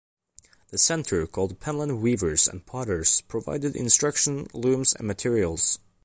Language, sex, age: English, male, under 19